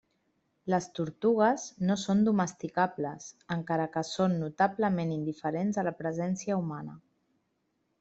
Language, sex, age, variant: Catalan, female, 40-49, Central